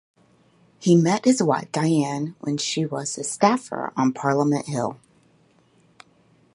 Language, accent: English, United States English